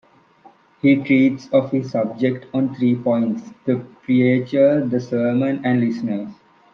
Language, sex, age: English, male, under 19